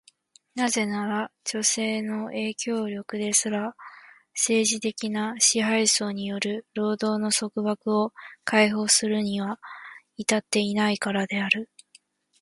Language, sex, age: Japanese, female, 19-29